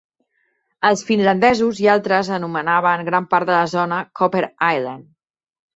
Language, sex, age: Catalan, female, 30-39